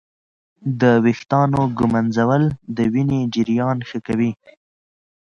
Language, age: Pashto, 19-29